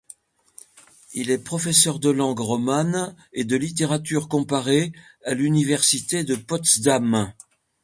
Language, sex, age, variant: French, male, 70-79, Français de métropole